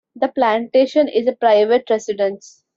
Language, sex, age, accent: English, female, 19-29, India and South Asia (India, Pakistan, Sri Lanka)